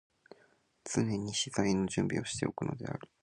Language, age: Japanese, 19-29